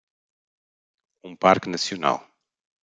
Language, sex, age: Portuguese, male, 40-49